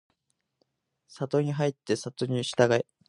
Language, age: Japanese, 19-29